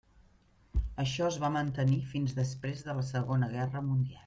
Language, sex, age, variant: Catalan, female, 50-59, Central